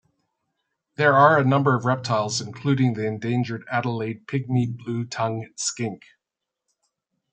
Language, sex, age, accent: English, male, 60-69, Canadian English